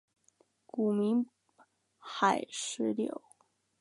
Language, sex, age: Chinese, female, 19-29